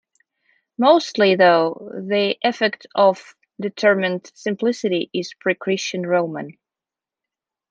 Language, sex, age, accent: English, female, 30-39, United States English